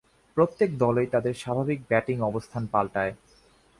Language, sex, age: Bengali, male, 19-29